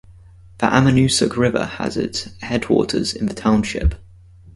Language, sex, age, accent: English, male, 19-29, England English